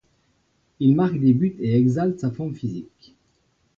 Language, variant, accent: French, Français d'Europe, Français de Suisse